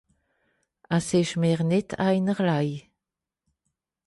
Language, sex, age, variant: Swiss German, female, 50-59, Südniederàlemmànisch (Kolmer, Gawìller, Mìlhüüsa, Àltkìrich, usw.)